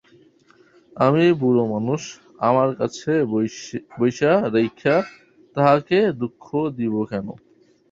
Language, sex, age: Bengali, male, 19-29